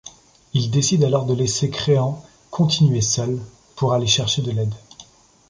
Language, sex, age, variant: French, male, 30-39, Français de métropole